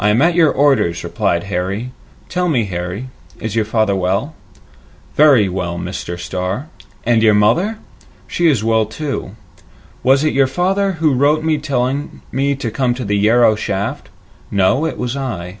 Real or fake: real